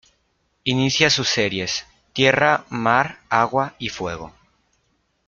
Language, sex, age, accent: Spanish, male, 30-39, México